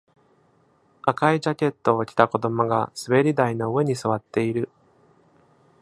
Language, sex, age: Japanese, male, 30-39